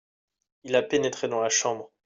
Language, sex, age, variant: French, male, 19-29, Français de métropole